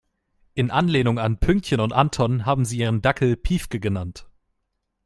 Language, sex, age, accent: German, male, 19-29, Deutschland Deutsch